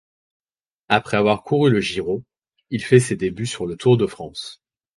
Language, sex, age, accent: French, male, 19-29, Français de Belgique